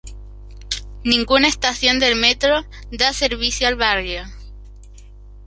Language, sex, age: Spanish, male, under 19